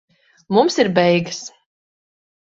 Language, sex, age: Latvian, female, 30-39